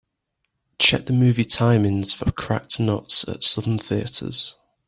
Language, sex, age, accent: English, male, 19-29, England English